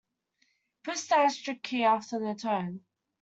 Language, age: English, under 19